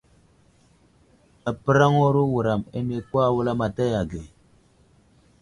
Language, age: Wuzlam, 19-29